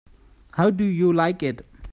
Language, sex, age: English, male, 19-29